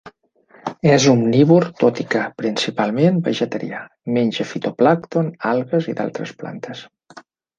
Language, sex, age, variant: Catalan, male, 40-49, Central